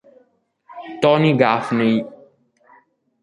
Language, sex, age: Italian, female, under 19